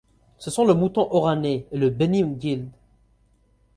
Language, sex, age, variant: French, male, 19-29, Français du nord de l'Afrique